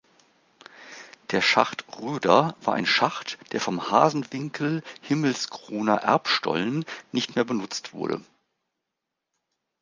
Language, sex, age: German, male, 50-59